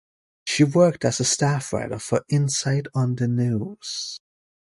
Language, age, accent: English, 19-29, United States English